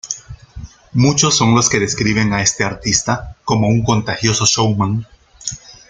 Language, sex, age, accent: Spanish, male, 40-49, Andino-Pacífico: Colombia, Perú, Ecuador, oeste de Bolivia y Venezuela andina